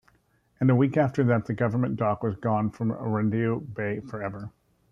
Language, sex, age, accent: English, male, 40-49, United States English